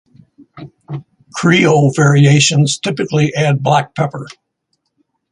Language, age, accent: English, 60-69, United States English